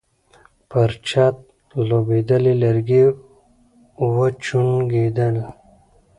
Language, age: Pashto, 30-39